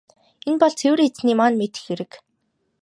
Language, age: Mongolian, 19-29